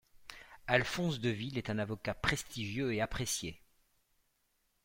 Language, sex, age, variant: French, male, 50-59, Français de métropole